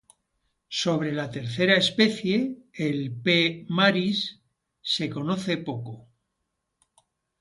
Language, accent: Spanish, España: Centro-Sur peninsular (Madrid, Toledo, Castilla-La Mancha)